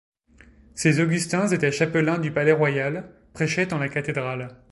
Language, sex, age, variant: French, male, 19-29, Français de métropole